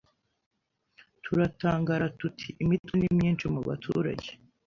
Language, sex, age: Kinyarwanda, male, under 19